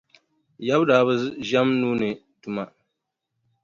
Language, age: Dagbani, 30-39